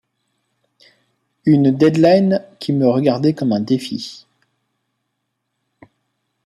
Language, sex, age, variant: French, male, 30-39, Français de métropole